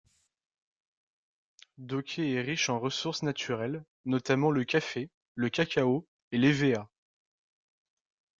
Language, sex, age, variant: French, male, 19-29, Français de métropole